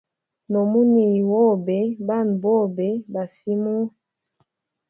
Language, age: Hemba, 30-39